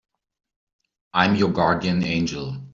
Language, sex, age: English, male, 50-59